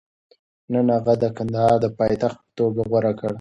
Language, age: Pashto, 19-29